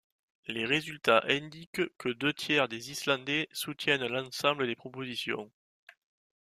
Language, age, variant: French, 19-29, Français de métropole